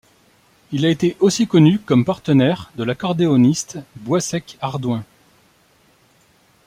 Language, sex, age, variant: French, male, 40-49, Français de métropole